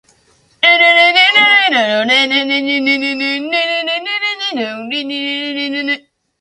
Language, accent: English, Hong Kong English